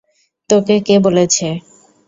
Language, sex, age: Bengali, female, 19-29